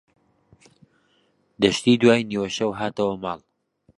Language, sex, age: Central Kurdish, male, 30-39